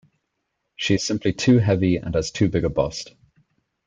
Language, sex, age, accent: English, male, 19-29, Irish English